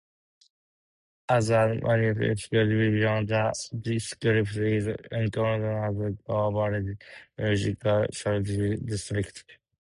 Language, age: English, 19-29